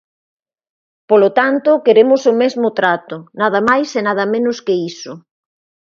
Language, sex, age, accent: Galician, female, 40-49, Normativo (estándar)